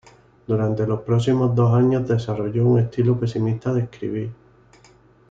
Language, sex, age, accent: Spanish, male, 30-39, España: Sur peninsular (Andalucia, Extremadura, Murcia)